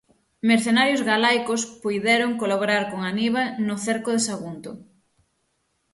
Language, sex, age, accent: Galician, female, 30-39, Atlántico (seseo e gheada); Normativo (estándar)